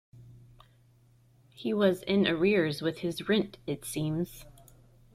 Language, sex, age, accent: English, female, 30-39, United States English